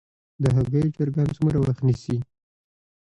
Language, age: Pashto, 19-29